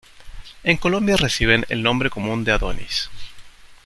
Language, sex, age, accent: Spanish, male, 40-49, Chileno: Chile, Cuyo